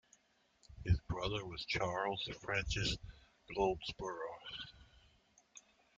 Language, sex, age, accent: English, male, 50-59, United States English